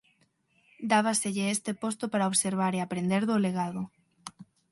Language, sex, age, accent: Galician, female, under 19, Central (gheada); Neofalante